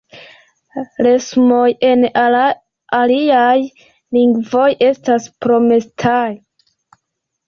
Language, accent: Esperanto, Internacia